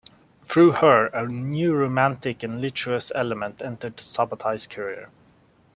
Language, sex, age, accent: English, male, 19-29, England English